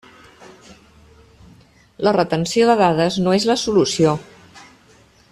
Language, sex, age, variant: Catalan, female, 50-59, Central